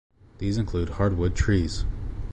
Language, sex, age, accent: English, male, 30-39, United States English